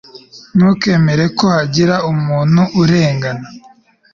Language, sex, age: Kinyarwanda, male, 19-29